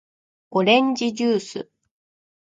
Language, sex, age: Japanese, female, 19-29